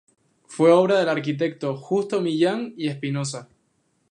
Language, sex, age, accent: Spanish, male, 19-29, España: Islas Canarias